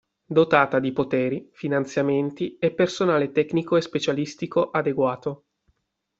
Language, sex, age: Italian, male, 30-39